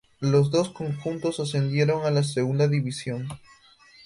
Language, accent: Spanish, Andino-Pacífico: Colombia, Perú, Ecuador, oeste de Bolivia y Venezuela andina